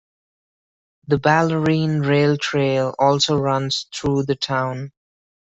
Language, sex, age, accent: English, male, 19-29, India and South Asia (India, Pakistan, Sri Lanka)